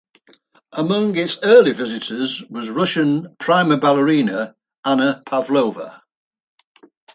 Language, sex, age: English, male, 80-89